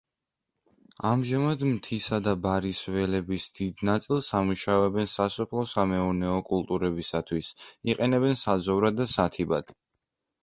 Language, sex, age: Georgian, male, under 19